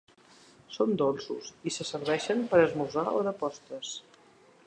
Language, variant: Catalan, Central